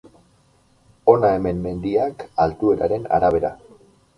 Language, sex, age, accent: Basque, male, 40-49, Erdialdekoa edo Nafarra (Gipuzkoa, Nafarroa)